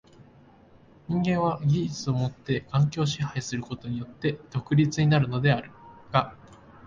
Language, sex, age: Japanese, male, 19-29